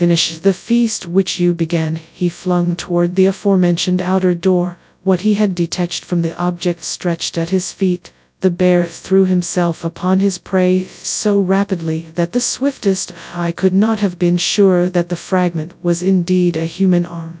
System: TTS, FastPitch